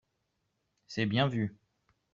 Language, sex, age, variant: French, male, 40-49, Français de métropole